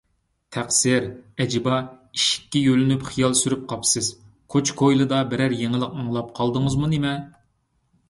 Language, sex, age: Uyghur, male, 30-39